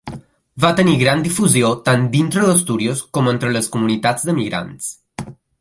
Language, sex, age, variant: Catalan, male, under 19, Balear